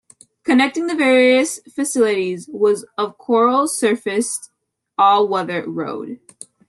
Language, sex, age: English, female, under 19